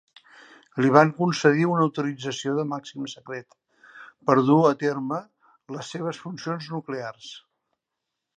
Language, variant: Catalan, Central